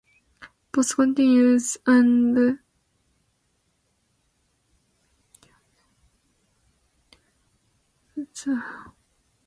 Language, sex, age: English, female, 19-29